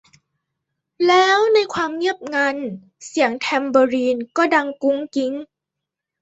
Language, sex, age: Thai, female, under 19